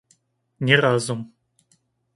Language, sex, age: Russian, male, 30-39